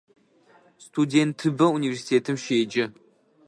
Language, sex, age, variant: Adyghe, male, under 19, Адыгабзэ (Кирил, пстэумэ зэдыряе)